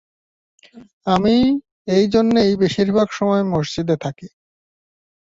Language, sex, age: Bengali, male, 19-29